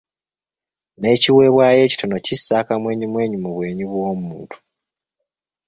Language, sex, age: Ganda, male, 19-29